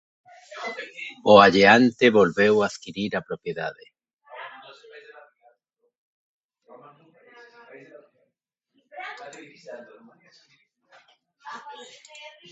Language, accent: Galician, Neofalante